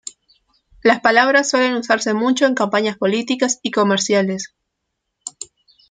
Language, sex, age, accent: Spanish, female, 19-29, Rioplatense: Argentina, Uruguay, este de Bolivia, Paraguay